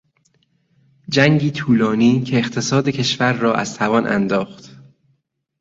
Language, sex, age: Persian, male, 30-39